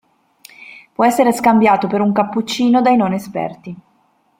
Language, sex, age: Italian, female, 40-49